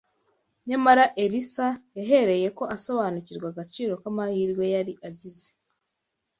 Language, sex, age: Kinyarwanda, female, 19-29